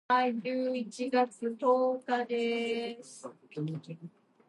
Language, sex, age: English, female, under 19